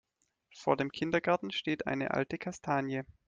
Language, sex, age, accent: German, male, 30-39, Deutschland Deutsch